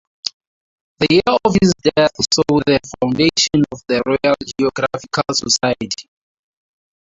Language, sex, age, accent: English, male, 19-29, Southern African (South Africa, Zimbabwe, Namibia)